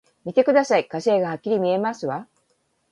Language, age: Japanese, 50-59